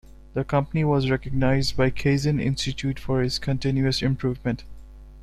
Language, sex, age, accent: English, male, 19-29, India and South Asia (India, Pakistan, Sri Lanka)